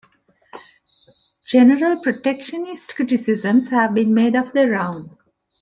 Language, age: English, 50-59